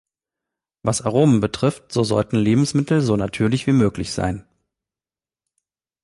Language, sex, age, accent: German, male, 30-39, Deutschland Deutsch